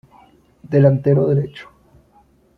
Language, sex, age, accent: Spanish, male, 30-39, Caribe: Cuba, Venezuela, Puerto Rico, República Dominicana, Panamá, Colombia caribeña, México caribeño, Costa del golfo de México